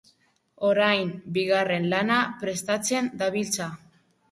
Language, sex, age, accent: Basque, female, 40-49, Mendebalekoa (Araba, Bizkaia, Gipuzkoako mendebaleko herri batzuk)